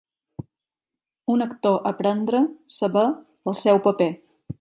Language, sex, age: Catalan, female, 40-49